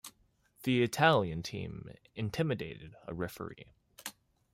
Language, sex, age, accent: English, male, under 19, Hong Kong English